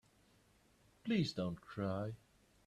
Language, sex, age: English, male, 19-29